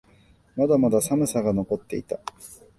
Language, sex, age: Japanese, male, 19-29